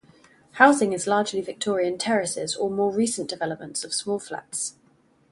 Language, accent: English, England English